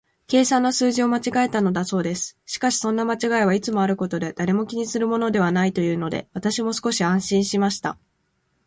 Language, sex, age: Japanese, female, 19-29